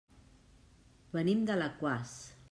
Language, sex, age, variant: Catalan, female, 40-49, Central